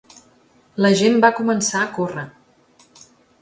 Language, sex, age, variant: Catalan, female, 40-49, Central